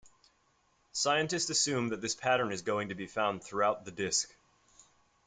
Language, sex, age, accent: English, male, 19-29, United States English